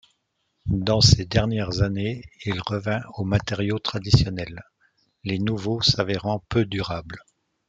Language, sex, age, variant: French, male, 40-49, Français de métropole